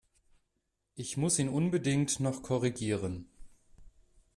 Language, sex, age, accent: German, male, 19-29, Deutschland Deutsch